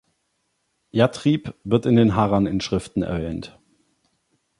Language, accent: German, Deutschland Deutsch